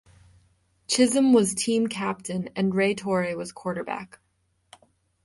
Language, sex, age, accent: English, female, 19-29, United States English; Canadian English